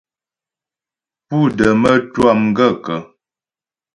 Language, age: Ghomala, 19-29